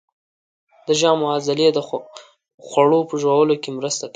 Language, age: Pashto, under 19